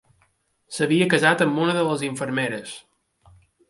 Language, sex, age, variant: Catalan, male, 30-39, Balear